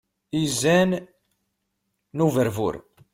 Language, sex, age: Kabyle, male, 30-39